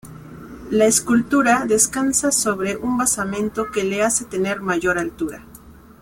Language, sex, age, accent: Spanish, female, 30-39, México